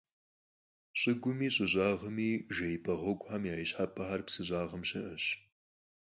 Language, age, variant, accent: Kabardian, 19-29, Адыгэбзэ (Къэбэрдей, Кирил, псоми зэдай), Джылэхъстэней (Gilahsteney)